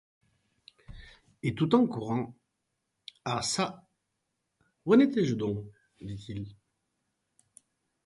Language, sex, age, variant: French, male, 50-59, Français de métropole